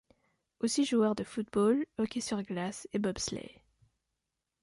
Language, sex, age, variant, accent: French, female, 19-29, Français d'Europe, Français de Suisse